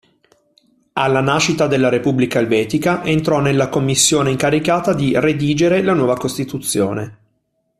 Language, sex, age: Italian, male, 40-49